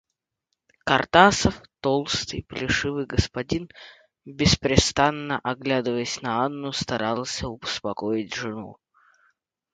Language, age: Russian, under 19